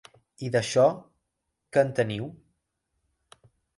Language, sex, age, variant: Catalan, male, 19-29, Central